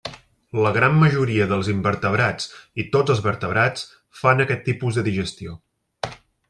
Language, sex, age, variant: Catalan, male, 30-39, Central